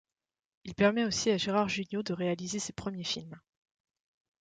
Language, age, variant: French, 30-39, Français de métropole